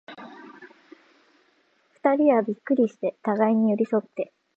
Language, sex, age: Japanese, female, under 19